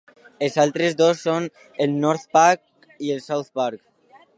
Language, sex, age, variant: Catalan, male, under 19, Alacantí